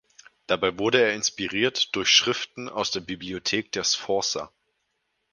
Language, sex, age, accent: German, male, 19-29, Deutschland Deutsch